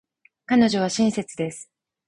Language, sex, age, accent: Japanese, female, 40-49, 標準語